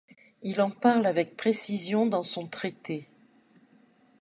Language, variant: French, Français de métropole